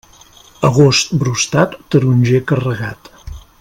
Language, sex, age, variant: Catalan, male, 50-59, Central